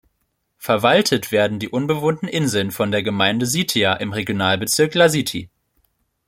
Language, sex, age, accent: German, male, 19-29, Deutschland Deutsch